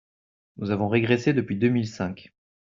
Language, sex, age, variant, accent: French, male, 30-39, Français d'Europe, Français de Belgique